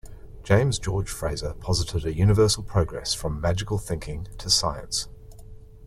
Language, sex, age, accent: English, male, 40-49, Australian English